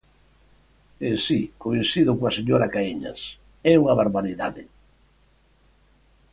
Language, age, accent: Galician, 70-79, Atlántico (seseo e gheada)